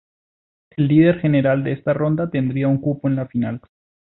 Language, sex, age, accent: Spanish, male, 30-39, Andino-Pacífico: Colombia, Perú, Ecuador, oeste de Bolivia y Venezuela andina